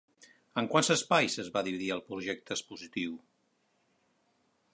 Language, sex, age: Catalan, male, 50-59